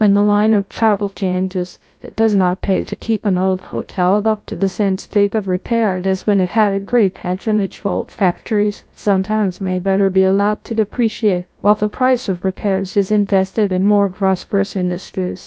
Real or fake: fake